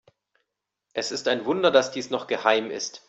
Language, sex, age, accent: German, male, 40-49, Deutschland Deutsch